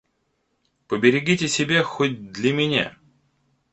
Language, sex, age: Russian, male, 30-39